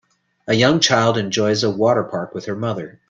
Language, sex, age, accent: English, male, 40-49, United States English